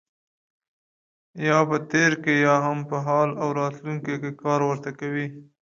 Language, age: Pashto, 30-39